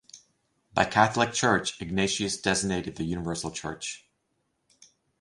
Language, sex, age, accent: English, male, 50-59, United States English